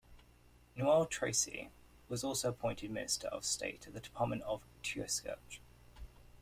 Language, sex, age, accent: English, male, under 19, England English